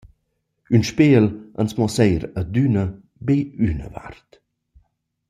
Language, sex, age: Romansh, male, 40-49